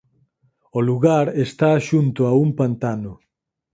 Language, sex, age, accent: Galician, male, 30-39, Normativo (estándar)